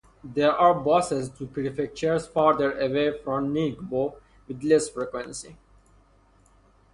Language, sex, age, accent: English, male, 19-29, England English